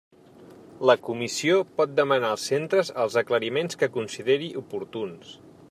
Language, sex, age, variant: Catalan, male, 40-49, Central